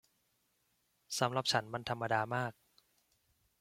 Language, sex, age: Thai, male, 30-39